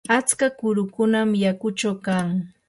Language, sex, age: Yanahuanca Pasco Quechua, female, 30-39